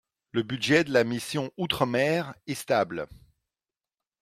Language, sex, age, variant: French, male, 40-49, Français d'Europe